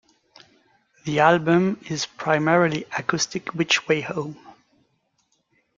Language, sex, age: English, male, 30-39